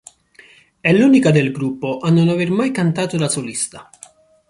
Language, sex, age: Italian, male, 19-29